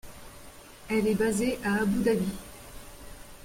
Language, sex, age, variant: French, female, 50-59, Français de métropole